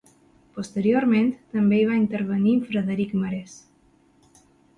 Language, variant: Catalan, Balear